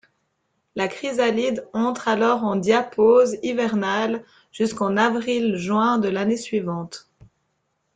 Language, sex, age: French, female, 30-39